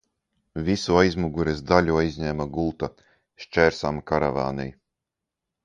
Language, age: Latvian, 19-29